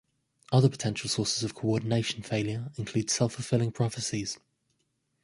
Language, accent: English, England English